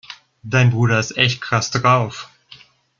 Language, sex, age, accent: German, male, under 19, Deutschland Deutsch